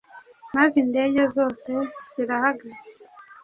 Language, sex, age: Kinyarwanda, female, 30-39